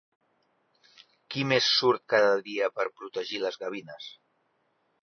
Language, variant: Catalan, Central